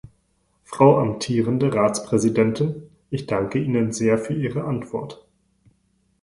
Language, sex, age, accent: German, male, 19-29, Deutschland Deutsch